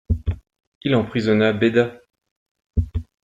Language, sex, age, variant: French, male, 30-39, Français de métropole